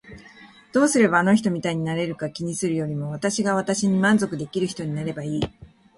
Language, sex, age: Japanese, female, 40-49